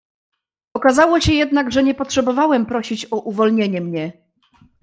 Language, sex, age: Polish, female, 19-29